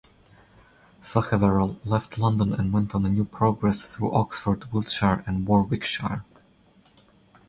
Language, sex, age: English, male, 30-39